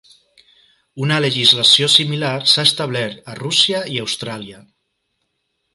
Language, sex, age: Catalan, male, 30-39